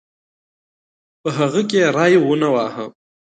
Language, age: Pashto, 19-29